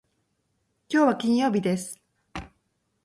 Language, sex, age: Japanese, female, 50-59